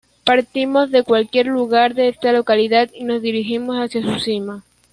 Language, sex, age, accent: Spanish, female, under 19, Andino-Pacífico: Colombia, Perú, Ecuador, oeste de Bolivia y Venezuela andina